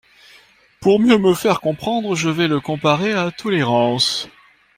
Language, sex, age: French, male, 40-49